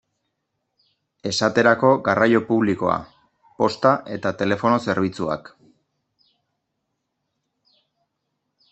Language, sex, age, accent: Basque, male, 30-39, Erdialdekoa edo Nafarra (Gipuzkoa, Nafarroa)